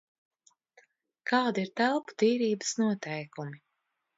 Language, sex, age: Latvian, female, 50-59